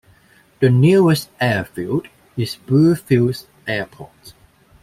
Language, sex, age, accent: English, male, 19-29, Hong Kong English